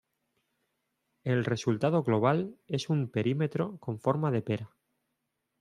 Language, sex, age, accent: Spanish, male, 30-39, España: Centro-Sur peninsular (Madrid, Toledo, Castilla-La Mancha)